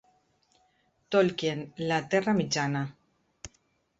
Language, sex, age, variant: Catalan, female, 40-49, Central